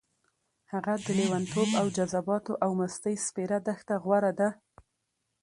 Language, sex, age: Pashto, female, 19-29